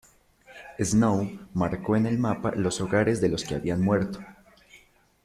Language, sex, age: Spanish, male, 19-29